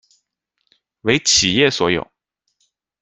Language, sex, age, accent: Chinese, male, 30-39, 出生地：浙江省